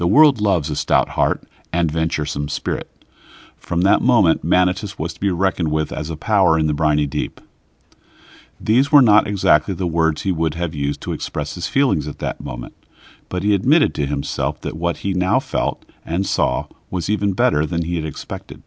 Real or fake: real